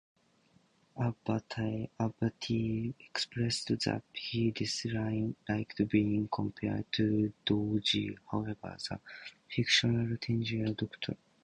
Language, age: English, 19-29